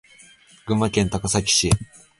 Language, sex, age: Japanese, male, 19-29